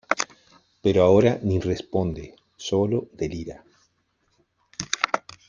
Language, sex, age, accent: Spanish, male, 60-69, Rioplatense: Argentina, Uruguay, este de Bolivia, Paraguay